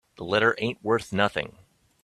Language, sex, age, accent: English, male, 40-49, United States English